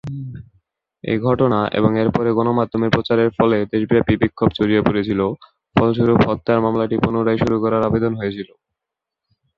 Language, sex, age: Bengali, male, under 19